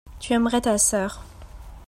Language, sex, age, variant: French, female, 19-29, Français de métropole